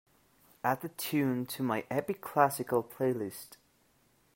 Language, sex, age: English, male, 30-39